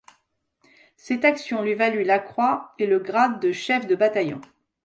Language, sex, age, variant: French, female, 40-49, Français de métropole